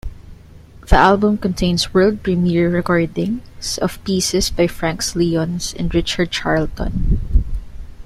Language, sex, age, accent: English, female, 19-29, Filipino